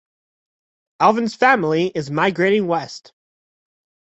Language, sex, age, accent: English, male, under 19, New Zealand English